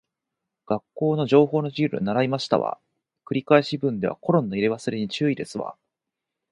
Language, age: Japanese, 40-49